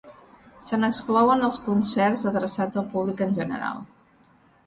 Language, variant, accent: Catalan, Central, central